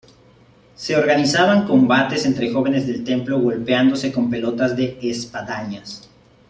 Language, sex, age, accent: Spanish, male, 30-39, México